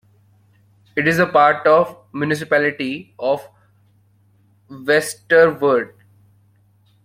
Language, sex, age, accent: English, male, 19-29, India and South Asia (India, Pakistan, Sri Lanka)